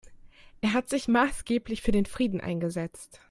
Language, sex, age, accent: German, female, 19-29, Deutschland Deutsch